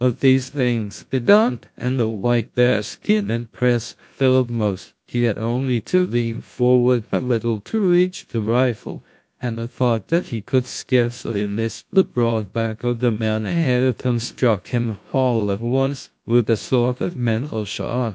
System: TTS, GlowTTS